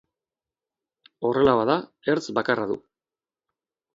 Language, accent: Basque, Erdialdekoa edo Nafarra (Gipuzkoa, Nafarroa)